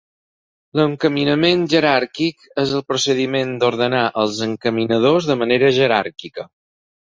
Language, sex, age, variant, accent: Catalan, male, 30-39, Balear, mallorquí